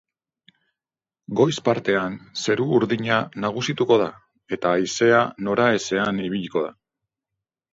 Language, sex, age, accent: Basque, male, 40-49, Mendebalekoa (Araba, Bizkaia, Gipuzkoako mendebaleko herri batzuk)